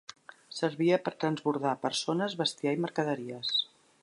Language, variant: Catalan, Central